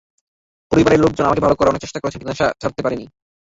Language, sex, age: Bengali, male, under 19